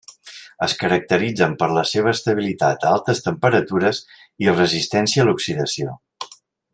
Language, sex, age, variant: Catalan, male, 40-49, Central